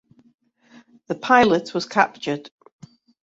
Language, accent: English, Welsh English